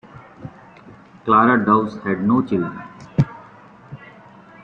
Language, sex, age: English, male, 30-39